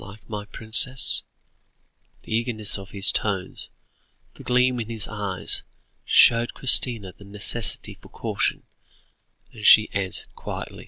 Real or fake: real